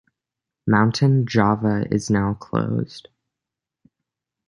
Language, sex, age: English, male, under 19